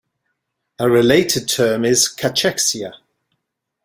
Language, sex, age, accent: English, male, 40-49, England English